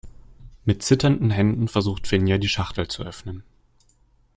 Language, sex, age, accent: German, male, 19-29, Deutschland Deutsch